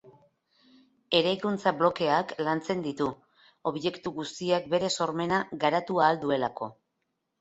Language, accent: Basque, Mendebalekoa (Araba, Bizkaia, Gipuzkoako mendebaleko herri batzuk)